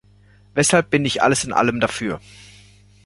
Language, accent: German, Deutschland Deutsch